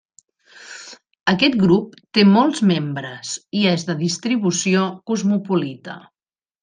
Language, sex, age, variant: Catalan, female, 50-59, Central